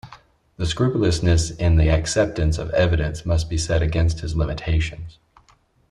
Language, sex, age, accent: English, male, 30-39, United States English